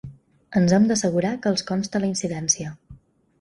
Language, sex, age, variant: Catalan, female, 19-29, Balear